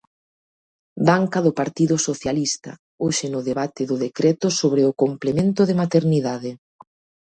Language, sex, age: Galician, female, 30-39